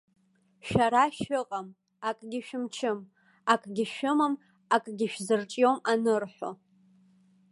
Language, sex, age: Abkhazian, female, 19-29